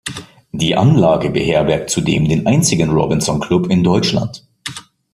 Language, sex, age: German, male, 19-29